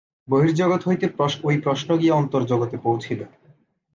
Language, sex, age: Bengali, male, 19-29